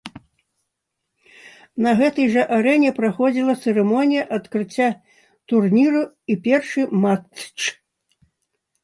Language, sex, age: Belarusian, female, 70-79